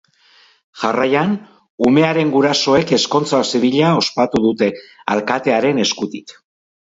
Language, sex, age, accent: Basque, male, 60-69, Mendebalekoa (Araba, Bizkaia, Gipuzkoako mendebaleko herri batzuk)